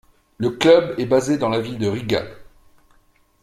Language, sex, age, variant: French, male, 40-49, Français de métropole